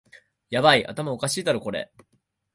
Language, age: Japanese, 19-29